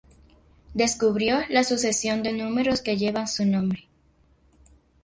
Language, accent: Spanish, Caribe: Cuba, Venezuela, Puerto Rico, República Dominicana, Panamá, Colombia caribeña, México caribeño, Costa del golfo de México